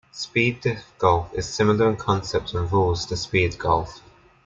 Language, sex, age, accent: English, male, under 19, England English